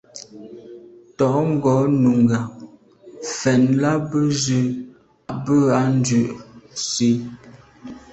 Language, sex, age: Medumba, female, 19-29